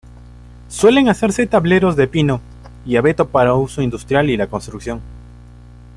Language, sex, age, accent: Spanish, male, 19-29, Andino-Pacífico: Colombia, Perú, Ecuador, oeste de Bolivia y Venezuela andina